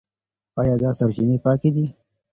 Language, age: Pashto, 19-29